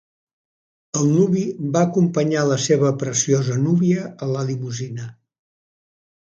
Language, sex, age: Catalan, male, 70-79